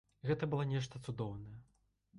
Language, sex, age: Belarusian, male, 19-29